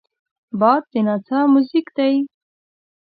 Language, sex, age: Pashto, female, under 19